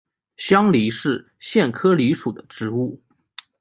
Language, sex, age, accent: Chinese, male, 19-29, 出生地：江苏省